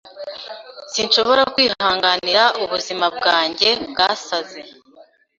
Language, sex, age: Kinyarwanda, female, 19-29